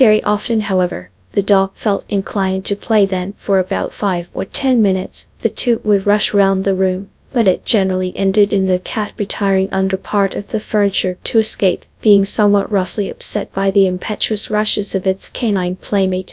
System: TTS, GradTTS